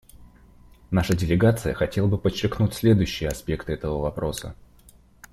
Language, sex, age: Russian, male, 19-29